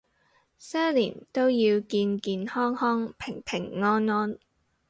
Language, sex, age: Cantonese, female, 19-29